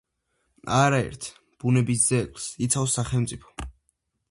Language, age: Georgian, under 19